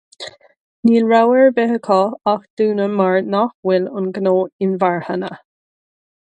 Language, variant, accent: Irish, Gaeilge na Mumhan, Cainteoir líofa, ní ó dhúchas